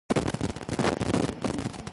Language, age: English, 19-29